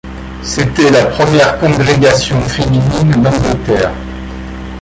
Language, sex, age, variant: French, male, 60-69, Français de métropole